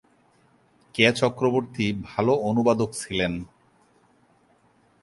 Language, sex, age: Bengali, male, 30-39